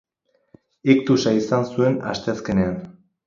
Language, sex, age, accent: Basque, male, 19-29, Erdialdekoa edo Nafarra (Gipuzkoa, Nafarroa)